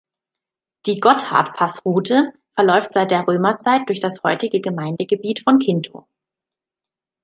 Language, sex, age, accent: German, female, 30-39, Deutschland Deutsch